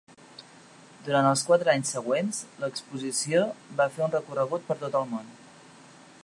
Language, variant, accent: Catalan, Central, central